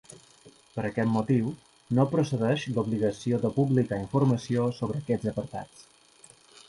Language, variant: Catalan, Balear